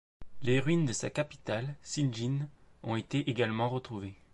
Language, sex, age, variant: French, male, 19-29, Français de métropole